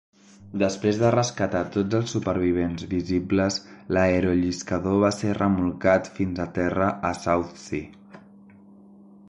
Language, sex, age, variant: Catalan, male, 19-29, Central